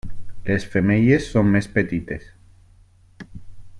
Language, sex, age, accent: Catalan, male, 40-49, valencià